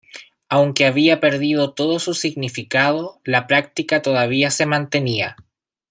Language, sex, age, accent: Spanish, male, 40-49, Chileno: Chile, Cuyo